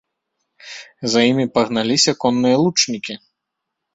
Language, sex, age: Belarusian, male, 30-39